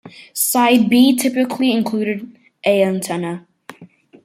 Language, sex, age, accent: English, male, under 19, United States English